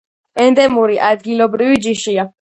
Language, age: Georgian, 30-39